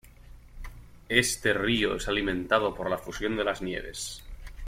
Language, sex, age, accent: Spanish, male, 19-29, España: Norte peninsular (Asturias, Castilla y León, Cantabria, País Vasco, Navarra, Aragón, La Rioja, Guadalajara, Cuenca)